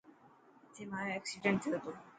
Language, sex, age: Dhatki, female, 19-29